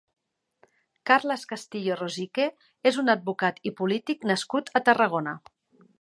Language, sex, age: Catalan, female, 50-59